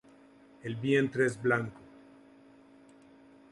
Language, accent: Spanish, México